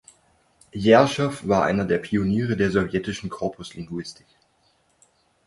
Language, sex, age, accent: German, male, 30-39, Deutschland Deutsch